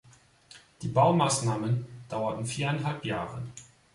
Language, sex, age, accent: German, male, 30-39, Deutschland Deutsch